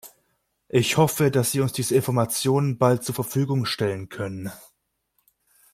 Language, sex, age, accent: German, male, 19-29, Deutschland Deutsch